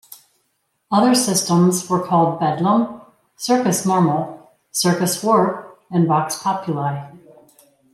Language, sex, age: English, female, 50-59